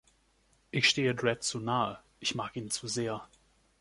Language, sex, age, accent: German, male, 30-39, Deutschland Deutsch